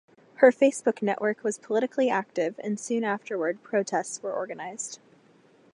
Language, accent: English, United States English